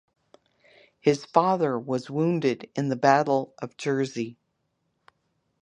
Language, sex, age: English, female, 60-69